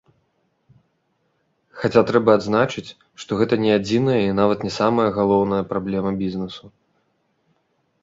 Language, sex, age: Belarusian, male, 30-39